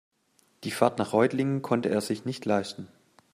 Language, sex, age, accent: German, male, 19-29, Deutschland Deutsch